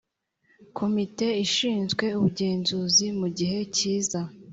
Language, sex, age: Kinyarwanda, female, 19-29